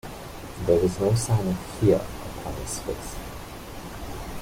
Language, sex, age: English, male, 19-29